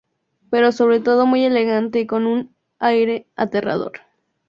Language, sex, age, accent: Spanish, female, 19-29, México